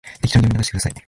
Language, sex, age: Japanese, male, 19-29